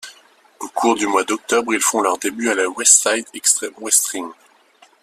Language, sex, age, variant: French, male, 19-29, Français de métropole